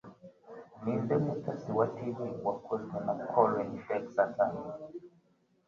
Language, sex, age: Kinyarwanda, male, 19-29